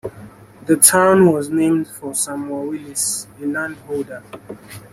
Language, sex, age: English, male, 19-29